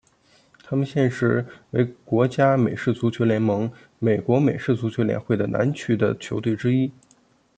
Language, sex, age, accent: Chinese, male, 30-39, 出生地：黑龙江省